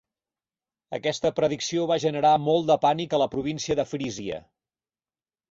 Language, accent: Catalan, nord-oriental